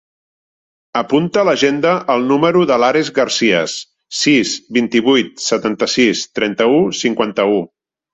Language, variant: Catalan, Central